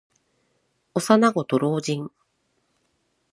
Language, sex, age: Japanese, female, 40-49